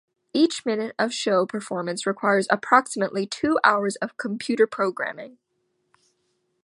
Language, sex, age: English, female, 19-29